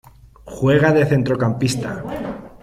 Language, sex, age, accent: Spanish, male, 40-49, España: Norte peninsular (Asturias, Castilla y León, Cantabria, País Vasco, Navarra, Aragón, La Rioja, Guadalajara, Cuenca)